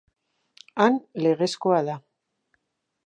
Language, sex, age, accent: Basque, female, 60-69, Mendebalekoa (Araba, Bizkaia, Gipuzkoako mendebaleko herri batzuk)